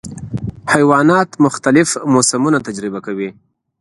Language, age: Pashto, 30-39